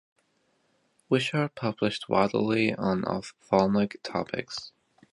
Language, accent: English, United States English